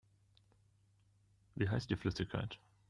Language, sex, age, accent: German, male, 19-29, Deutschland Deutsch